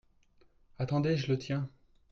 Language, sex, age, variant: French, male, 30-39, Français de métropole